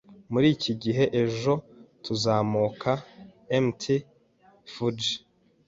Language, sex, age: Kinyarwanda, male, 19-29